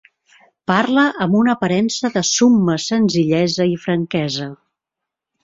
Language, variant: Catalan, Central